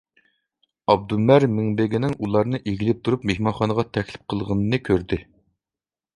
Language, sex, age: Uyghur, male, 40-49